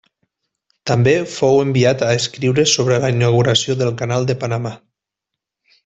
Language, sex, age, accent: Catalan, male, 30-39, valencià